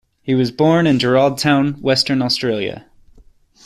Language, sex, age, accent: English, male, 19-29, United States English